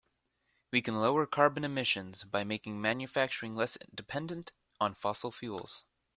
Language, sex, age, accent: English, male, under 19, United States English